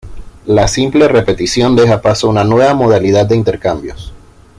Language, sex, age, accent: Spanish, male, 19-29, Caribe: Cuba, Venezuela, Puerto Rico, República Dominicana, Panamá, Colombia caribeña, México caribeño, Costa del golfo de México